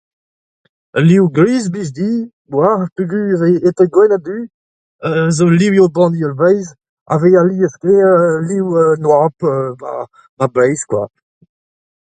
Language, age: Breton, 40-49